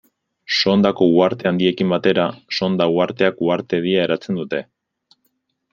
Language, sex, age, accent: Basque, male, 19-29, Mendebalekoa (Araba, Bizkaia, Gipuzkoako mendebaleko herri batzuk)